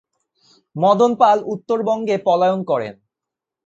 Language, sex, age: Bengali, male, 19-29